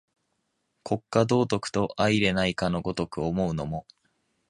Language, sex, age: Japanese, male, 19-29